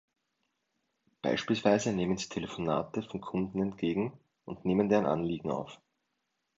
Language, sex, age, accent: German, male, 19-29, Österreichisches Deutsch